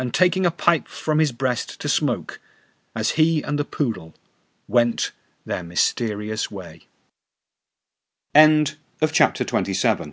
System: none